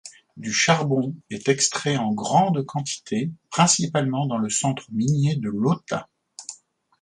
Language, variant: French, Français de métropole